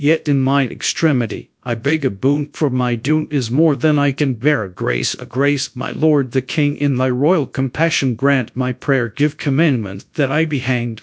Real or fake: fake